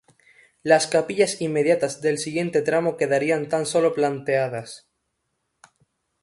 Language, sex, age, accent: Spanish, male, 19-29, España: Sur peninsular (Andalucia, Extremadura, Murcia)